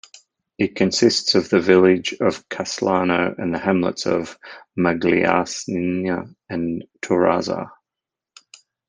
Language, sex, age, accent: English, male, 40-49, Australian English